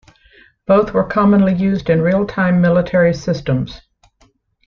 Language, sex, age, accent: English, female, 70-79, United States English